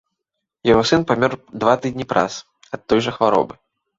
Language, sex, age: Belarusian, male, 19-29